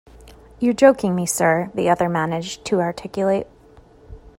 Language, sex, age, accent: English, female, 19-29, United States English